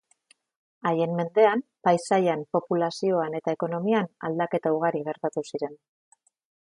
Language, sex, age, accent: Basque, female, 40-49, Mendebalekoa (Araba, Bizkaia, Gipuzkoako mendebaleko herri batzuk)